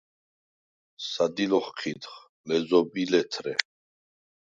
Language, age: Svan, 30-39